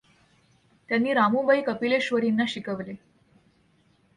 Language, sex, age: Marathi, female, under 19